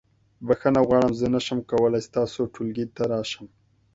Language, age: Pashto, 30-39